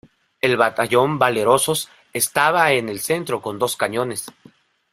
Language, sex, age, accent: Spanish, male, 30-39, México